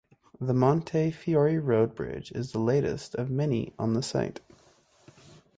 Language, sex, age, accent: English, male, 19-29, United States English